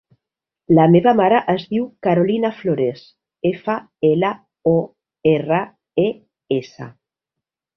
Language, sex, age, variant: Catalan, female, 40-49, Nord-Occidental